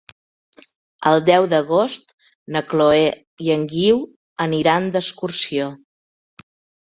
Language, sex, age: Catalan, female, 50-59